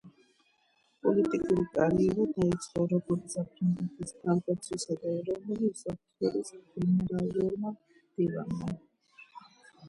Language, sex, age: Georgian, female, under 19